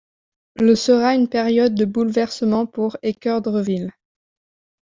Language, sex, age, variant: French, female, 19-29, Français de métropole